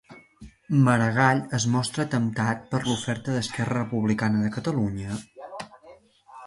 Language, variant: Catalan, Septentrional